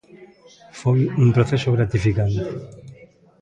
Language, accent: Galician, Atlántico (seseo e gheada)